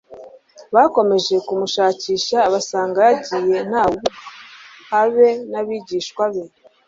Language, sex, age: Kinyarwanda, female, 30-39